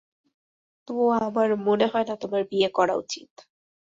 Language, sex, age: Bengali, female, 19-29